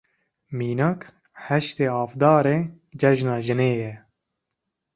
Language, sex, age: Kurdish, male, 19-29